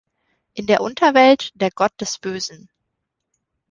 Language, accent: German, Deutschland Deutsch